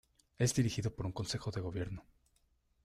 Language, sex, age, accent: Spanish, male, 19-29, México